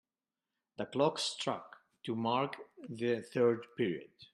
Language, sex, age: English, male, 30-39